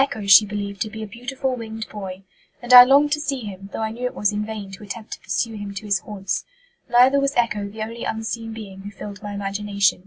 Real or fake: real